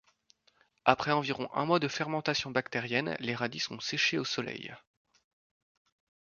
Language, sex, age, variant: French, male, 30-39, Français de métropole